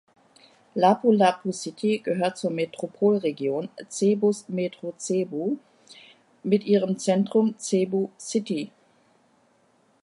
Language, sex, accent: German, female, Deutschland Deutsch